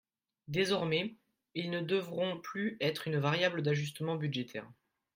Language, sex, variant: French, male, Français de métropole